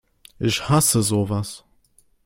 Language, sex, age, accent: German, male, 19-29, Deutschland Deutsch